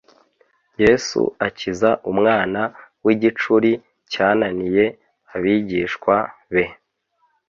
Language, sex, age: Kinyarwanda, male, 30-39